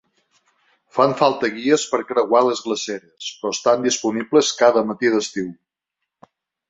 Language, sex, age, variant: Catalan, male, 50-59, Nord-Occidental